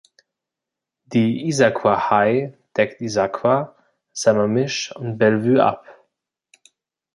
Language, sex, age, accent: German, male, 19-29, Deutschland Deutsch